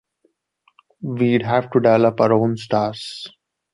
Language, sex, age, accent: English, male, 19-29, India and South Asia (India, Pakistan, Sri Lanka)